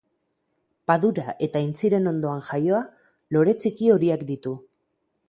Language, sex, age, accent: Basque, female, 40-49, Mendebalekoa (Araba, Bizkaia, Gipuzkoako mendebaleko herri batzuk)